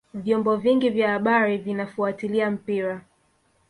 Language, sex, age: Swahili, female, 19-29